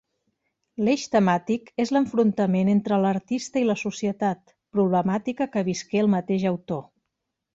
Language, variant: Catalan, Central